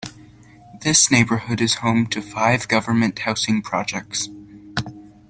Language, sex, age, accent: English, male, under 19, United States English